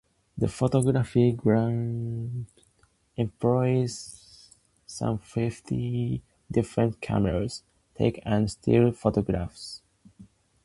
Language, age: English, under 19